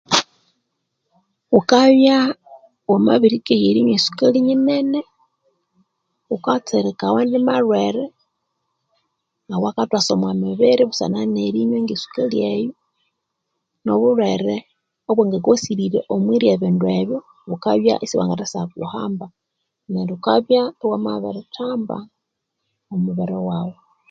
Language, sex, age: Konzo, female, 40-49